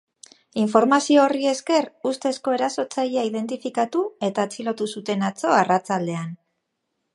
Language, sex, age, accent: Basque, female, 40-49, Mendebalekoa (Araba, Bizkaia, Gipuzkoako mendebaleko herri batzuk)